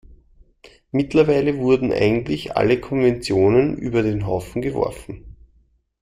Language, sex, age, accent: German, male, 30-39, Österreichisches Deutsch